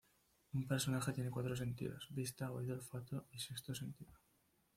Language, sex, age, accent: Spanish, male, 19-29, España: Norte peninsular (Asturias, Castilla y León, Cantabria, País Vasco, Navarra, Aragón, La Rioja, Guadalajara, Cuenca)